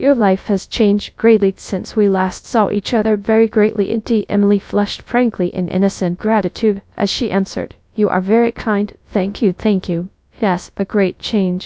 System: TTS, GradTTS